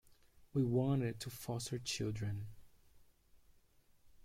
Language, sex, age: English, male, 30-39